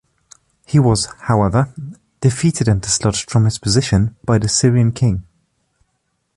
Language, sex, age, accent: English, male, 19-29, England English